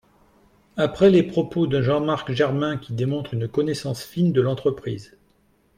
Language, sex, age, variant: French, male, 40-49, Français de métropole